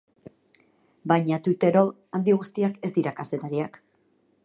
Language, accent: Basque, Erdialdekoa edo Nafarra (Gipuzkoa, Nafarroa)